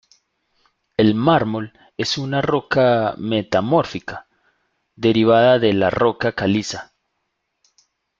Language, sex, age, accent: Spanish, male, 30-39, Andino-Pacífico: Colombia, Perú, Ecuador, oeste de Bolivia y Venezuela andina